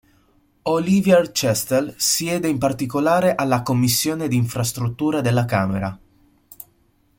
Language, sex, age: Italian, male, 19-29